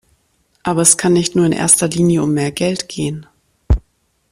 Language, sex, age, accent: German, female, 40-49, Deutschland Deutsch